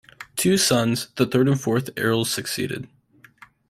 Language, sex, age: English, male, under 19